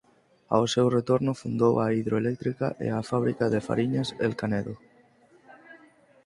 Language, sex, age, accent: Galician, male, 19-29, Normativo (estándar)